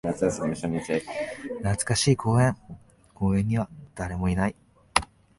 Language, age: Japanese, 19-29